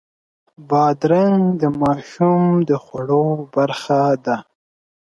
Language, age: Pashto, 19-29